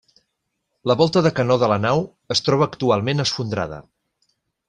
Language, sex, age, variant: Catalan, male, 40-49, Central